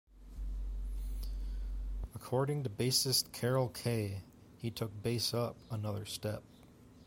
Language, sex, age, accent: English, male, 30-39, United States English